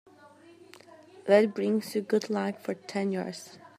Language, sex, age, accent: English, female, 19-29, United States English